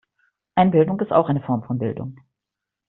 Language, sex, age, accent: German, female, 50-59, Deutschland Deutsch